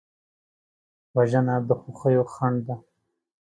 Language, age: Pashto, 19-29